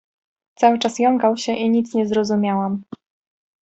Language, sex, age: Polish, female, 19-29